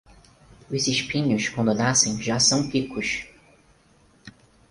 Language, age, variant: Portuguese, under 19, Portuguese (Brasil)